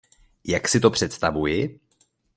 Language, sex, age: Czech, male, 19-29